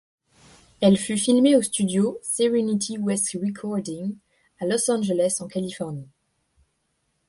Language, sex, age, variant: French, female, 19-29, Français de métropole